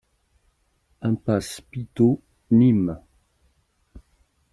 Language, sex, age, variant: French, male, 50-59, Français de métropole